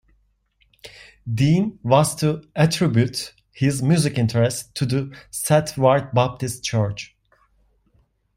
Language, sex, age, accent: English, male, 19-29, United States English